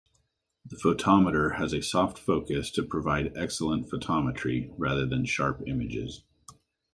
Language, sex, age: English, male, 40-49